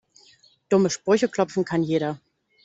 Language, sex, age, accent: German, female, 19-29, Deutschland Deutsch